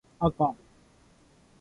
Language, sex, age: Japanese, male, 19-29